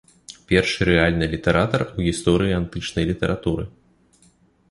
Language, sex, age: Belarusian, male, 19-29